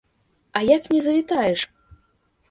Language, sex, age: Belarusian, female, under 19